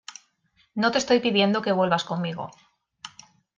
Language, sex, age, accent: Spanish, female, 30-39, España: Norte peninsular (Asturias, Castilla y León, Cantabria, País Vasco, Navarra, Aragón, La Rioja, Guadalajara, Cuenca)